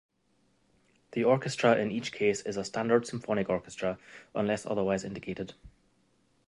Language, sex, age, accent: English, male, 19-29, Scottish English